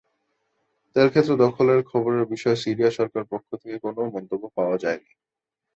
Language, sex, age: Bengali, male, 19-29